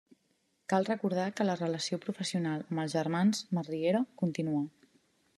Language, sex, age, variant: Catalan, female, 30-39, Central